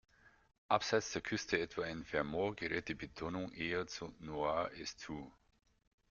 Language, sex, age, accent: German, male, 50-59, Deutschland Deutsch